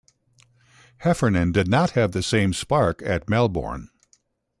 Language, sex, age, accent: English, male, 60-69, United States English